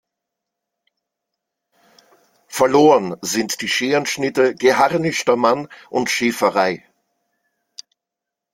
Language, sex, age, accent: German, male, 40-49, Österreichisches Deutsch